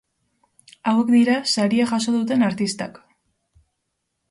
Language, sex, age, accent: Basque, female, 19-29, Erdialdekoa edo Nafarra (Gipuzkoa, Nafarroa)